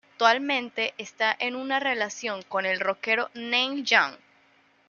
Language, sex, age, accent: Spanish, female, 19-29, Caribe: Cuba, Venezuela, Puerto Rico, República Dominicana, Panamá, Colombia caribeña, México caribeño, Costa del golfo de México